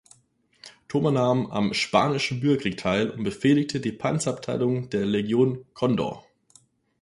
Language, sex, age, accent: German, male, 19-29, Deutschland Deutsch